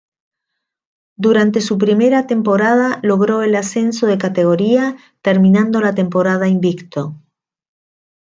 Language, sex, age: Spanish, female, 50-59